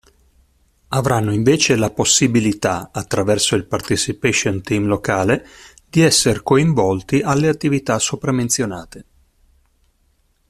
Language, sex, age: Italian, male, 50-59